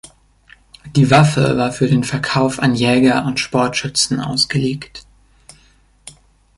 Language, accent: German, Deutschland Deutsch